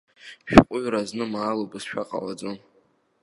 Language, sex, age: Abkhazian, male, under 19